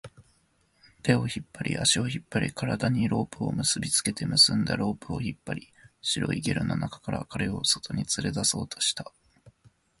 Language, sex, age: Japanese, male, 19-29